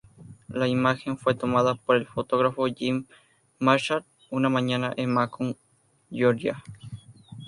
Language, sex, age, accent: Spanish, male, 19-29, México